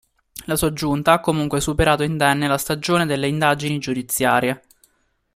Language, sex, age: Italian, male, 19-29